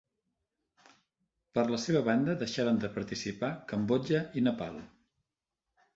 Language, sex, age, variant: Catalan, male, 60-69, Central